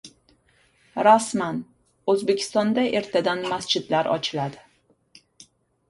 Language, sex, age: Uzbek, male, 30-39